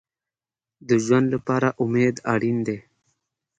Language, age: Pashto, 19-29